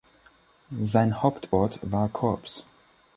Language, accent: German, Deutschland Deutsch